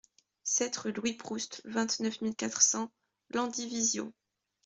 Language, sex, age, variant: French, female, 19-29, Français de métropole